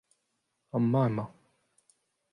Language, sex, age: Breton, male, 19-29